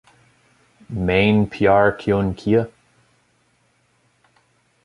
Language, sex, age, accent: English, male, 30-39, United States English